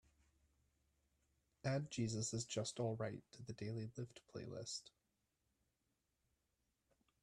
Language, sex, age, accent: English, male, 19-29, United States English